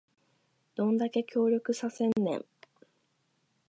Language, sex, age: Japanese, female, 19-29